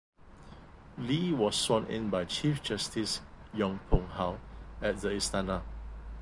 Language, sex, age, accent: English, male, 50-59, Singaporean English